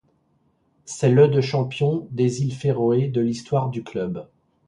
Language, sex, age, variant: French, male, 40-49, Français de métropole